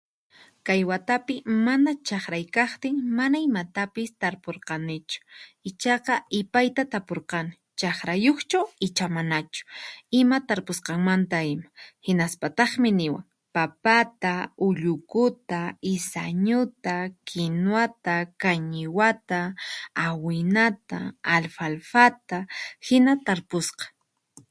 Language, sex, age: Puno Quechua, female, 19-29